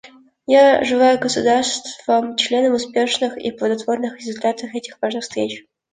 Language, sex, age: Russian, female, 19-29